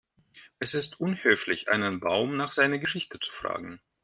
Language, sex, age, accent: German, male, 40-49, Russisch Deutsch